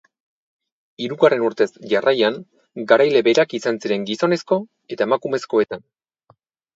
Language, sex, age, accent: Basque, male, 30-39, Erdialdekoa edo Nafarra (Gipuzkoa, Nafarroa)